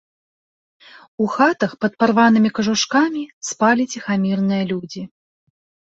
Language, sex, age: Belarusian, female, 30-39